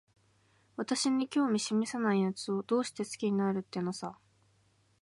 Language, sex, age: Japanese, female, 19-29